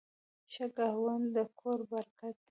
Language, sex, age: Pashto, female, 19-29